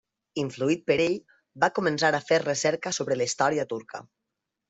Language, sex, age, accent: Catalan, female, 30-39, valencià